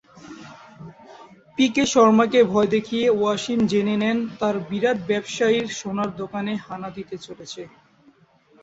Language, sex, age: Bengali, male, 19-29